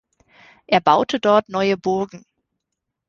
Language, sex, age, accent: German, female, 19-29, Deutschland Deutsch